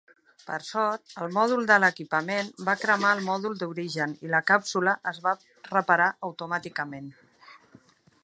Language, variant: Catalan, Nord-Occidental